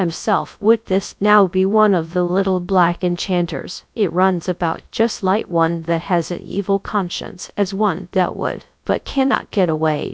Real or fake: fake